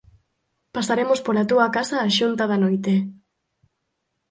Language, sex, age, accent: Galician, female, 19-29, Normativo (estándar)